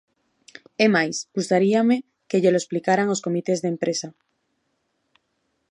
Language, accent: Galician, Normativo (estándar)